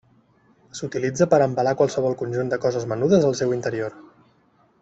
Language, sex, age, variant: Catalan, male, 30-39, Central